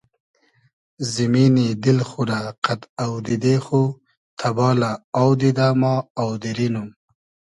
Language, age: Hazaragi, 30-39